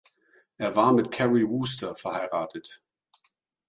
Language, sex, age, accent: German, male, 50-59, Deutschland Deutsch